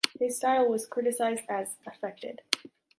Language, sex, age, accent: English, female, 19-29, United States English